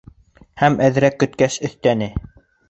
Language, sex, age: Bashkir, male, 19-29